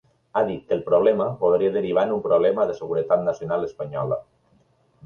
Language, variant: Catalan, Balear